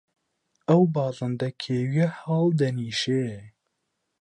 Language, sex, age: Central Kurdish, male, 19-29